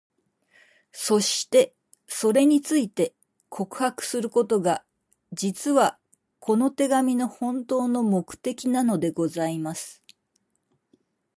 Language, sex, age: Japanese, female, 60-69